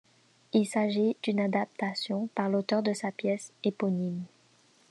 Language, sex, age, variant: French, female, under 19, Français de métropole